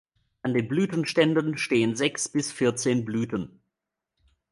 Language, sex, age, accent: German, male, 19-29, Deutschland Deutsch